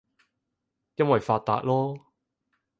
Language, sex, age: Cantonese, male, 30-39